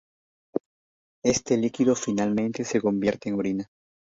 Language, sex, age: Spanish, male, under 19